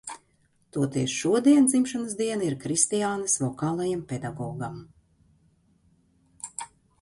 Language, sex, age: Latvian, female, 40-49